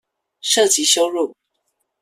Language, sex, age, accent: Chinese, male, 19-29, 出生地：臺北市